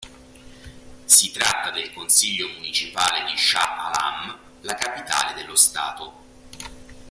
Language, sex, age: Italian, male, 40-49